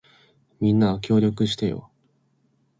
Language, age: Japanese, 19-29